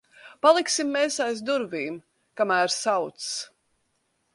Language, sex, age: Latvian, female, 40-49